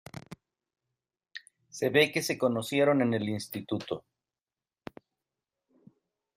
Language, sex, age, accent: Spanish, male, 50-59, México